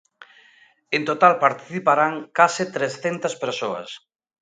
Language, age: Galician, 40-49